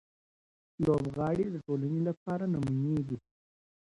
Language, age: Pashto, 19-29